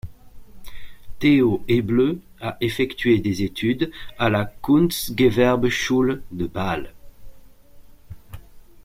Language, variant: French, Français de métropole